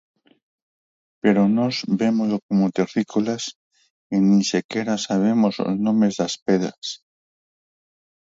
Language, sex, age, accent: Galician, male, 50-59, Normativo (estándar)